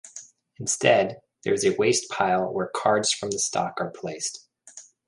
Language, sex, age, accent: English, male, 30-39, United States English